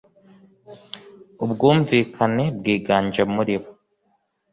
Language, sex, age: Kinyarwanda, male, 19-29